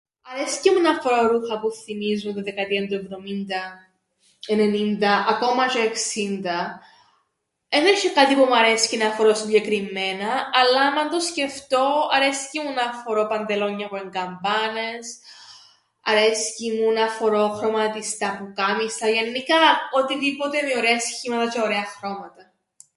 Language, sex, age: Greek, female, 19-29